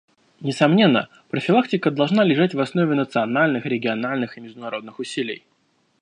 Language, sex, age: Russian, male, 19-29